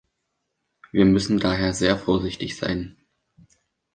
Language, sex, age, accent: German, male, under 19, Deutschland Deutsch